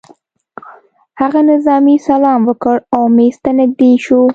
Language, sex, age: Pashto, female, 19-29